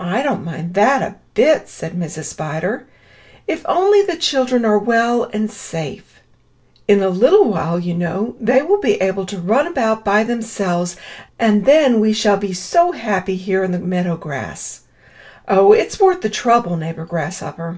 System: none